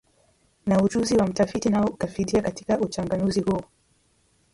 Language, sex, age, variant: Swahili, female, 19-29, Kiswahili cha Bara ya Kenya